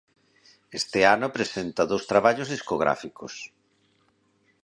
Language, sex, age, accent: Galician, male, 50-59, Normativo (estándar)